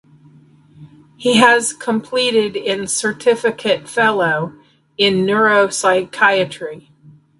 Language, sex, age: English, female, 60-69